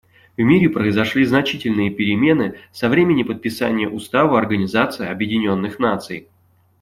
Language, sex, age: Russian, male, 30-39